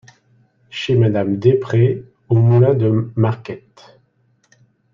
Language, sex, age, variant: French, male, 50-59, Français de métropole